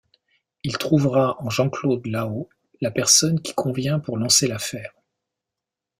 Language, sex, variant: French, male, Français de métropole